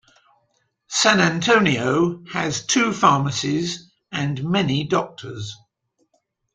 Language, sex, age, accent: English, male, 70-79, England English